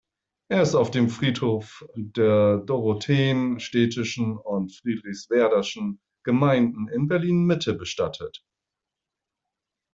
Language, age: German, 40-49